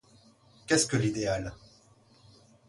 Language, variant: French, Français de métropole